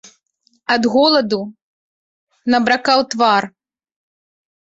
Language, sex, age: Belarusian, female, 30-39